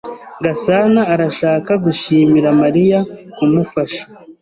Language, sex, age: Kinyarwanda, male, 30-39